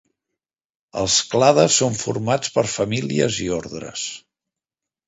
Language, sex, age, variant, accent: Catalan, male, 40-49, Central, central